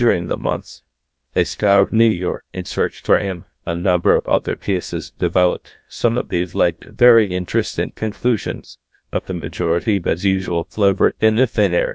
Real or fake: fake